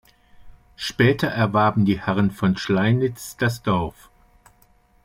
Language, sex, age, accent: German, male, 60-69, Deutschland Deutsch